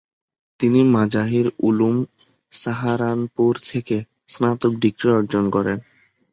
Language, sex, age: Bengali, male, 19-29